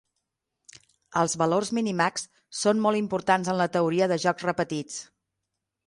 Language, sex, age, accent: Catalan, female, 19-29, nord-occidental; septentrional